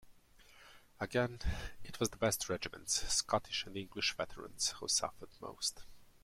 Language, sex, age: English, male, 30-39